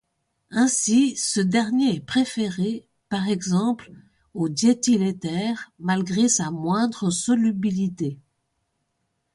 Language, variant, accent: French, Français d'Europe, Français de Suisse